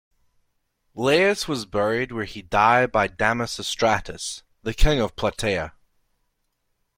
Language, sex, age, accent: English, male, 19-29, Scottish English